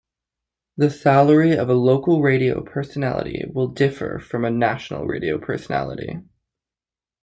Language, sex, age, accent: English, male, 19-29, Canadian English